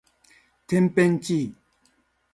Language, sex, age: Japanese, male, 60-69